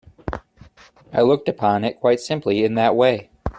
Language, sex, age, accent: English, male, 30-39, United States English